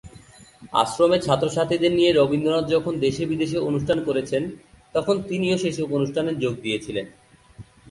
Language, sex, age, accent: Bengali, male, 19-29, Native